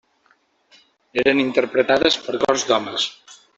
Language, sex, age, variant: Catalan, male, 40-49, Central